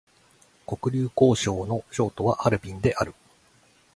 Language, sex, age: Japanese, male, 40-49